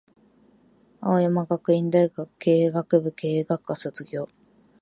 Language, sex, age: Japanese, female, 19-29